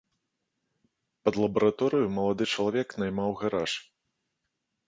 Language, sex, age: Belarusian, male, 40-49